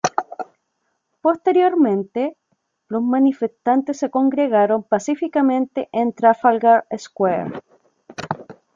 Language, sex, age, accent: Spanish, female, 30-39, Chileno: Chile, Cuyo